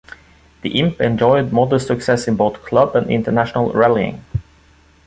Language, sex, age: English, male, 30-39